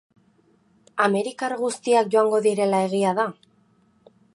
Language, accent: Basque, Erdialdekoa edo Nafarra (Gipuzkoa, Nafarroa)